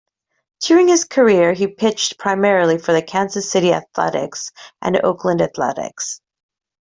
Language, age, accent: English, 30-39, England English